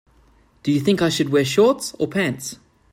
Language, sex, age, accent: English, male, 30-39, Australian English